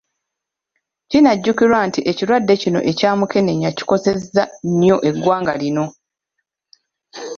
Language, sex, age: Ganda, female, 30-39